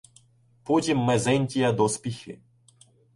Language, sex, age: Ukrainian, male, 19-29